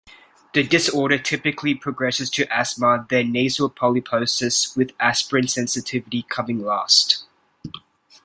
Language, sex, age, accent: English, male, 19-29, Australian English